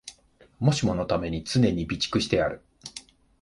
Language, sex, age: Japanese, male, 50-59